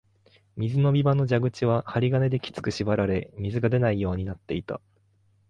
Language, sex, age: Japanese, male, 19-29